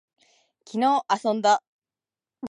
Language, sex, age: Japanese, female, 19-29